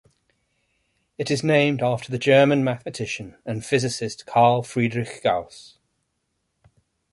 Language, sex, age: English, male, 40-49